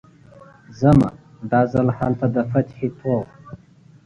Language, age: Pashto, 19-29